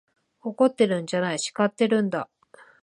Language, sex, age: Japanese, female, 40-49